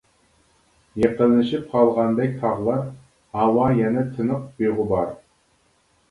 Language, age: Uyghur, 40-49